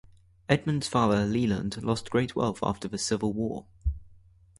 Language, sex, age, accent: English, male, 19-29, England English